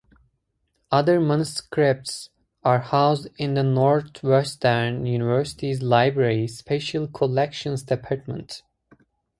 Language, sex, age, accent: English, male, 19-29, United States English